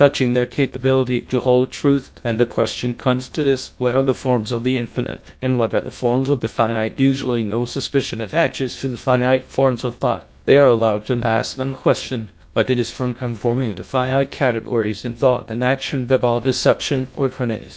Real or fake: fake